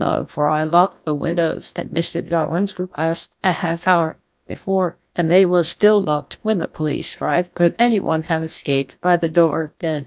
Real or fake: fake